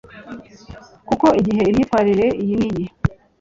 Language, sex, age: Kinyarwanda, female, 40-49